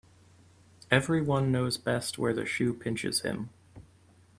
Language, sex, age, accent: English, male, 19-29, United States English